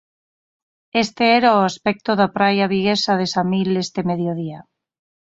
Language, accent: Galician, Normativo (estándar)